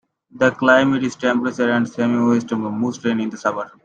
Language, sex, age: English, male, 19-29